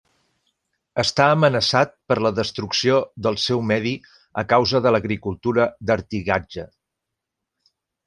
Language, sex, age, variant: Catalan, male, 40-49, Central